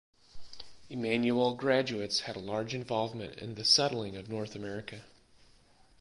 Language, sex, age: English, male, 40-49